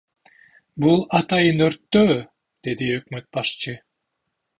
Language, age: Kyrgyz, 40-49